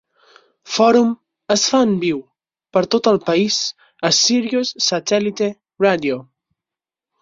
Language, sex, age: Catalan, male, 19-29